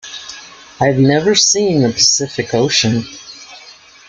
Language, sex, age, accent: English, female, 60-69, United States English